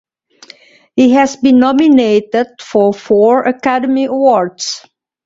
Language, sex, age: English, female, 40-49